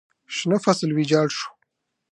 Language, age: Pashto, 19-29